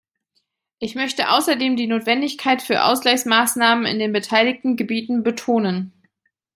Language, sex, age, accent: German, female, 30-39, Deutschland Deutsch